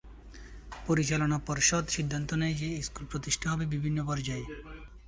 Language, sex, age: Bengali, male, 19-29